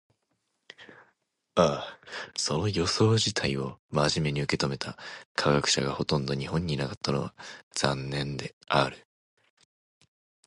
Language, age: Japanese, 19-29